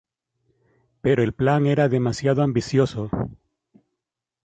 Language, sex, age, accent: Spanish, male, 30-39, España: Centro-Sur peninsular (Madrid, Toledo, Castilla-La Mancha)